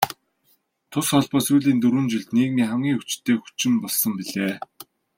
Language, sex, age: Mongolian, male, 19-29